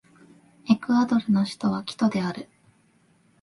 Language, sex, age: Japanese, female, 19-29